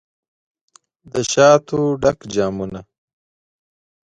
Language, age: Pashto, 19-29